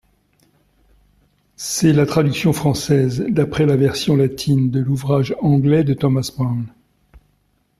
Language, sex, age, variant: French, male, 60-69, Français de métropole